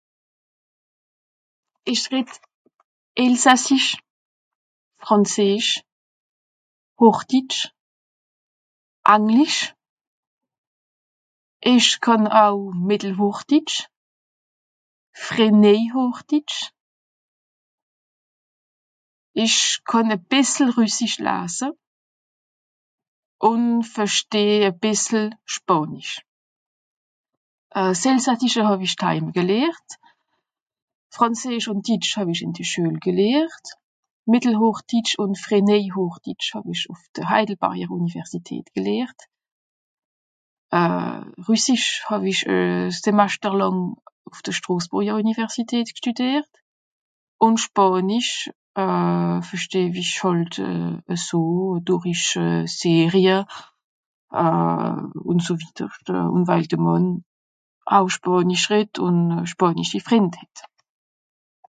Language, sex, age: Swiss German, female, 30-39